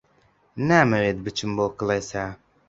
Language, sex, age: Central Kurdish, male, 19-29